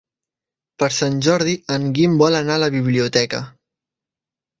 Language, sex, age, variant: Catalan, male, 19-29, Central